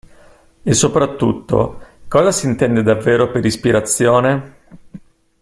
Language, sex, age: Italian, male, 30-39